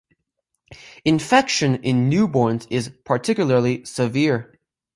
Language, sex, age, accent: English, male, under 19, United States English